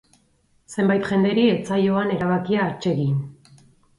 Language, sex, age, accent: Basque, female, 40-49, Erdialdekoa edo Nafarra (Gipuzkoa, Nafarroa)